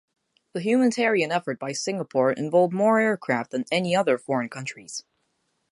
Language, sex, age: English, male, under 19